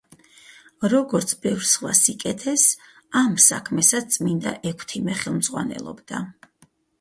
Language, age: Georgian, 40-49